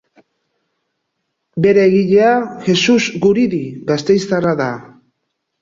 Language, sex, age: Basque, male, 40-49